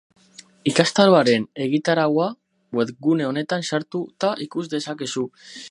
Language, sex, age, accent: Basque, male, 19-29, Mendebalekoa (Araba, Bizkaia, Gipuzkoako mendebaleko herri batzuk)